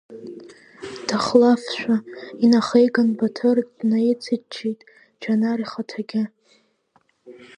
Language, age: Abkhazian, under 19